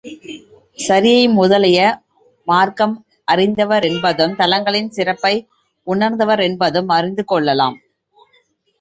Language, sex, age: Tamil, female, 30-39